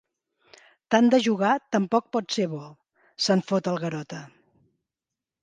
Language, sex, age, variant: Catalan, female, 50-59, Central